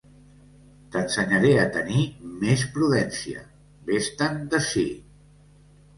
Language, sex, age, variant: Catalan, male, 60-69, Central